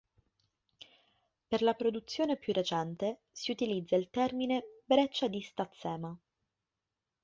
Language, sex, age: Italian, female, 19-29